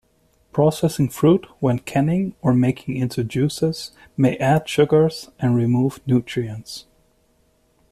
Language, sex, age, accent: English, male, 30-39, United States English